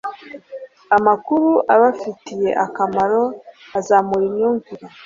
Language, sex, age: Kinyarwanda, female, 30-39